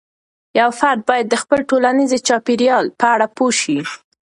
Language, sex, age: Pashto, female, 19-29